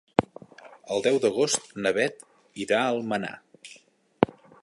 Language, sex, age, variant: Catalan, male, 30-39, Central